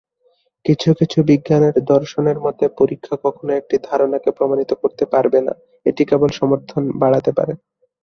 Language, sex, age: Bengali, male, 19-29